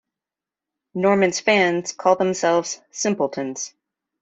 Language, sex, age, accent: English, female, 30-39, United States English